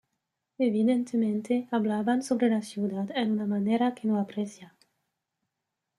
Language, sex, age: Spanish, female, 30-39